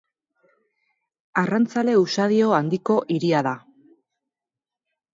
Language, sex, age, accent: Basque, female, 30-39, Erdialdekoa edo Nafarra (Gipuzkoa, Nafarroa)